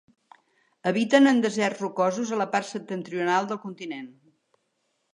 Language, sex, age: Catalan, female, under 19